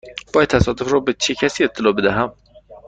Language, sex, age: Persian, male, 19-29